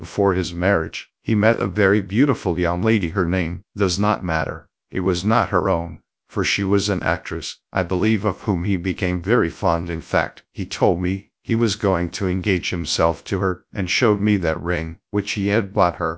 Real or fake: fake